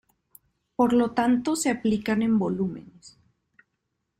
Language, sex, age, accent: Spanish, female, 19-29, México